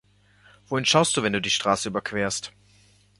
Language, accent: German, Deutschland Deutsch